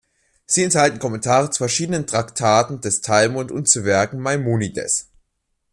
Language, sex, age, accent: German, male, under 19, Deutschland Deutsch